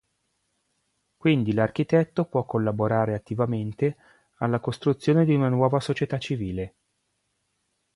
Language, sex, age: Italian, male, 50-59